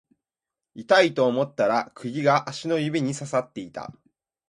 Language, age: Japanese, 19-29